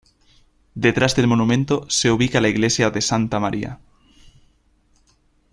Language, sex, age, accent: Spanish, male, under 19, España: Norte peninsular (Asturias, Castilla y León, Cantabria, País Vasco, Navarra, Aragón, La Rioja, Guadalajara, Cuenca)